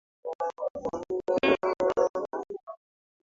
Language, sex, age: Swahili, female, 19-29